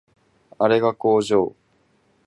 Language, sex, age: Japanese, male, 19-29